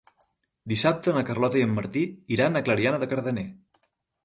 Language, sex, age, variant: Catalan, male, 30-39, Central